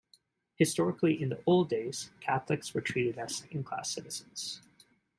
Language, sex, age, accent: English, male, 19-29, United States English